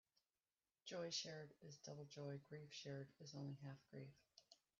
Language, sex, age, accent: English, female, 60-69, United States English